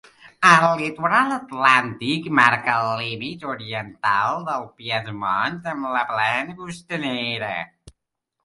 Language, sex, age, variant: Catalan, male, under 19, Central